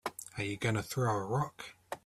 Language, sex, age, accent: English, male, 30-39, New Zealand English